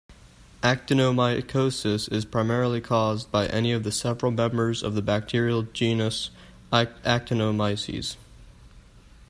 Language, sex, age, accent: English, male, under 19, United States English